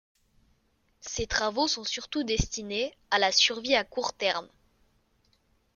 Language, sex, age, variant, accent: French, male, 19-29, Français d'Europe, Français de Belgique